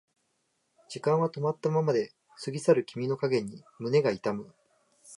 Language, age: Japanese, 30-39